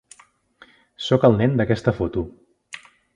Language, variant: Catalan, Central